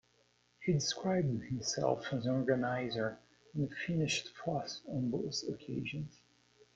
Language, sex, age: English, male, 19-29